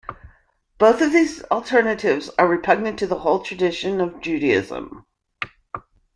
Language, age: English, 50-59